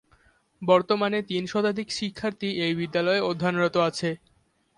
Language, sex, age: Bengali, male, under 19